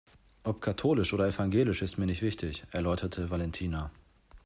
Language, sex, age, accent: German, male, 30-39, Deutschland Deutsch